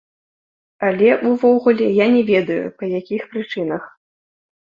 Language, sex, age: Belarusian, female, under 19